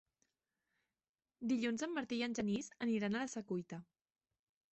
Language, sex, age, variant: Catalan, female, 19-29, Central